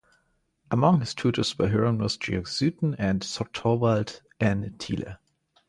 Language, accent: English, German English